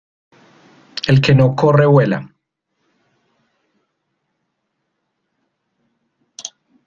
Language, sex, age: Spanish, male, 30-39